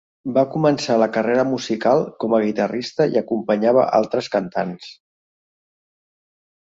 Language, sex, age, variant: Catalan, male, 50-59, Central